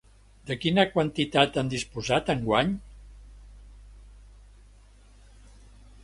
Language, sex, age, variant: Catalan, male, 70-79, Central